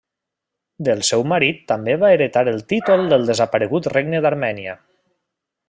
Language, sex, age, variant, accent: Catalan, male, 30-39, Valencià meridional, valencià